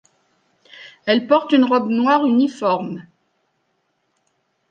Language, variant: French, Français de métropole